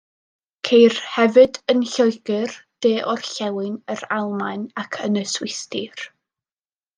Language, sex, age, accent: Welsh, female, under 19, Y Deyrnas Unedig Cymraeg